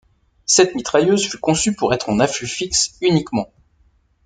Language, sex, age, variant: French, male, 40-49, Français de métropole